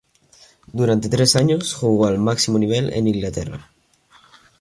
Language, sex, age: Spanish, male, under 19